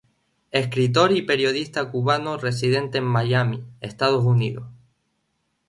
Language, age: Spanish, 19-29